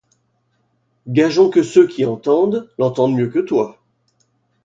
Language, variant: French, Français de métropole